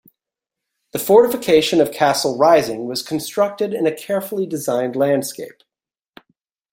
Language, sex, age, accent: English, male, 40-49, United States English